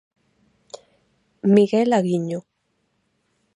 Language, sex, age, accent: Galician, female, 30-39, Normativo (estándar); Neofalante